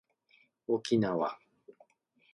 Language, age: Japanese, 40-49